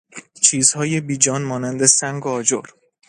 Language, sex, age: Persian, male, 19-29